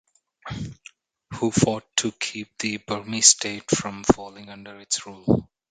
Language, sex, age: English, male, 30-39